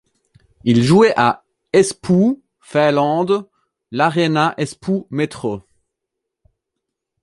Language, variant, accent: French, Français d'Europe, Français de Belgique